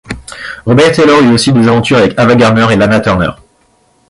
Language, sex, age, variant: French, male, 30-39, Français de métropole